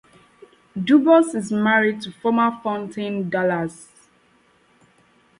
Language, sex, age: English, female, 19-29